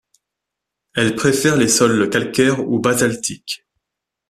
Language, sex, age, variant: French, male, 19-29, Français de métropole